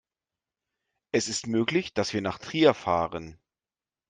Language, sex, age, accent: German, male, 40-49, Deutschland Deutsch